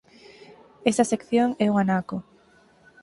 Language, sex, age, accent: Galician, female, 19-29, Central (gheada)